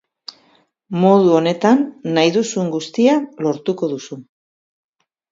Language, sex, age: Basque, female, 60-69